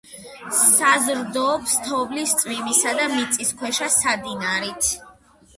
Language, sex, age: Georgian, female, under 19